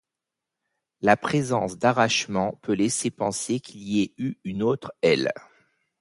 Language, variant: French, Français de métropole